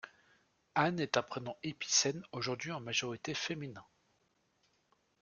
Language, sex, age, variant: French, male, 30-39, Français de métropole